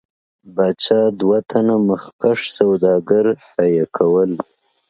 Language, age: Pashto, 19-29